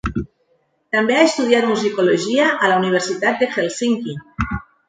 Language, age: Catalan, 19-29